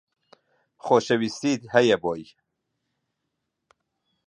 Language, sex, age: Central Kurdish, male, 50-59